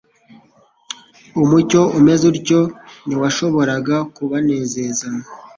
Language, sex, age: Kinyarwanda, male, 19-29